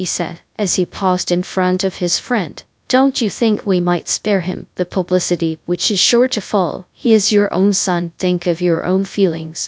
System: TTS, GradTTS